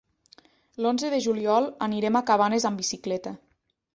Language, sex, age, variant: Catalan, female, 19-29, Nord-Occidental